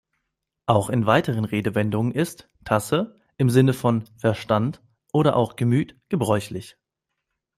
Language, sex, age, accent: German, male, 19-29, Deutschland Deutsch